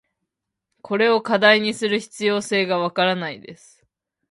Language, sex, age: Japanese, female, 19-29